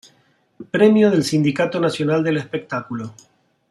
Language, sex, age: Spanish, male, 50-59